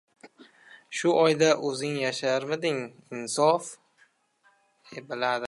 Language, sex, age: Uzbek, male, under 19